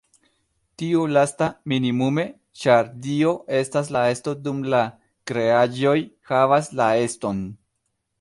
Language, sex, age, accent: Esperanto, male, 19-29, Internacia